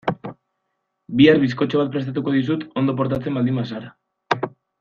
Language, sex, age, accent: Basque, male, 19-29, Erdialdekoa edo Nafarra (Gipuzkoa, Nafarroa)